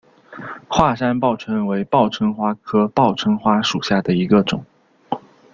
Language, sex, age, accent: Chinese, male, 19-29, 出生地：江西省